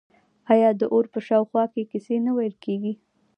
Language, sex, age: Pashto, female, 19-29